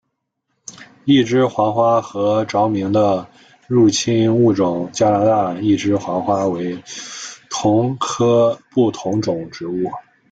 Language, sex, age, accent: Chinese, male, 19-29, 出生地：河南省